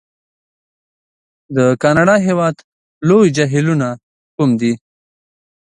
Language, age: Pashto, 30-39